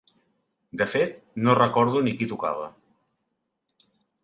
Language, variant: Catalan, Central